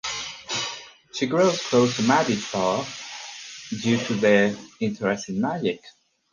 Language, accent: English, United States English